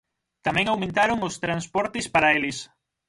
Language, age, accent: Galician, 19-29, Normativo (estándar)